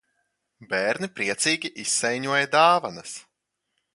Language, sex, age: Latvian, male, 19-29